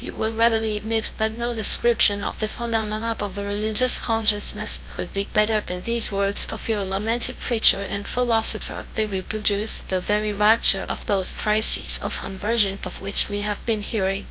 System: TTS, GlowTTS